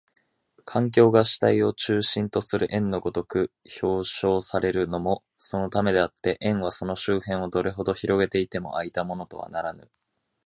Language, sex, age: Japanese, male, 19-29